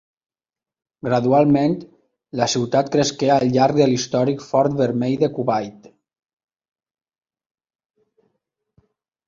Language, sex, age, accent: Catalan, male, 30-39, valencià